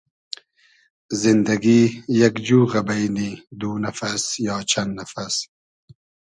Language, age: Hazaragi, 30-39